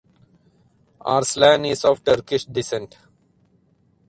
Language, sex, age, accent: English, male, 30-39, India and South Asia (India, Pakistan, Sri Lanka)